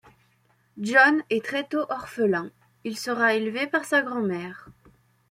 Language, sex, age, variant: French, female, under 19, Français de métropole